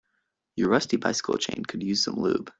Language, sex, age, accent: English, male, under 19, United States English